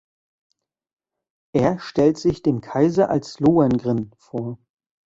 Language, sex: German, male